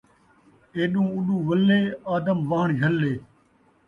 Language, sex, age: Saraiki, male, 50-59